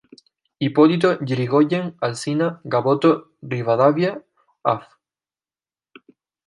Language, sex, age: Spanish, female, 19-29